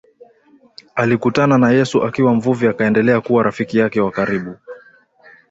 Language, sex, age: Swahili, male, 19-29